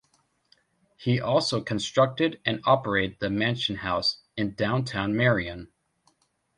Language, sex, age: English, male, 19-29